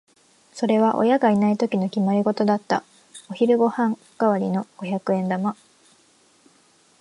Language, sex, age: Japanese, female, 19-29